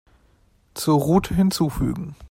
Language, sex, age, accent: German, male, 19-29, Deutschland Deutsch